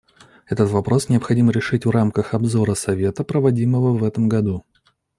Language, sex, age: Russian, male, 30-39